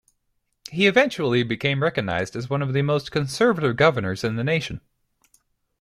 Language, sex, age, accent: English, male, 19-29, United States English